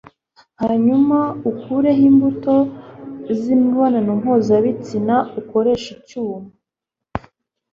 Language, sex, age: Kinyarwanda, female, 19-29